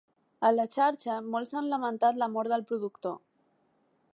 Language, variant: Catalan, Balear